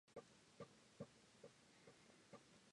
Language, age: English, 19-29